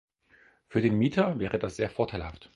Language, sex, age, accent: German, male, 40-49, Deutschland Deutsch